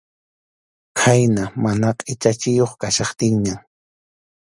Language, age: Arequipa-La Unión Quechua, 30-39